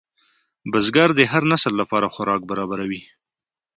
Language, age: Pashto, 30-39